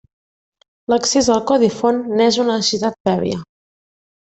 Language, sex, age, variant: Catalan, female, 19-29, Septentrional